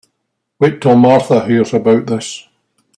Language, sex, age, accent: English, male, 50-59, Scottish English